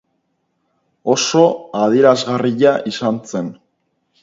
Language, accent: Basque, Mendebalekoa (Araba, Bizkaia, Gipuzkoako mendebaleko herri batzuk)